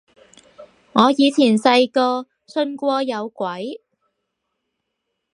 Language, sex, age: Cantonese, female, 19-29